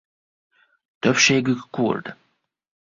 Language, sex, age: Hungarian, male, 30-39